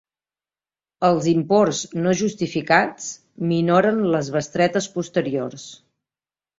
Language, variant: Catalan, Nord-Occidental